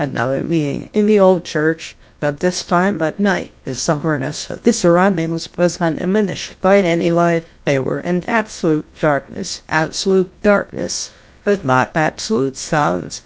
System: TTS, GlowTTS